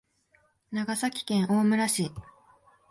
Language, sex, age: Japanese, female, 19-29